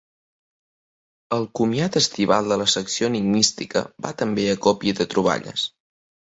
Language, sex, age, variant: Catalan, male, under 19, Septentrional